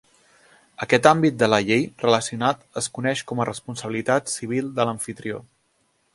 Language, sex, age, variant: Catalan, male, 30-39, Central